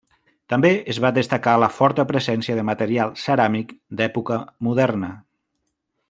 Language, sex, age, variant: Catalan, male, 40-49, Central